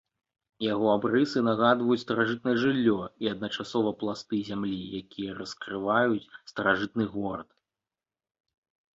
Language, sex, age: Belarusian, male, 30-39